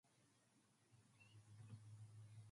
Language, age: English, 19-29